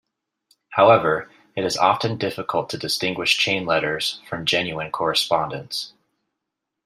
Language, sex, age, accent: English, male, 30-39, United States English